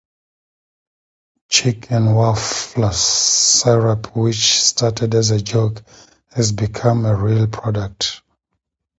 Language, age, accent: English, 40-49, Southern African (South Africa, Zimbabwe, Namibia)